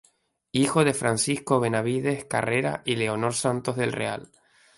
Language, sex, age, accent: Spanish, male, 19-29, España: Islas Canarias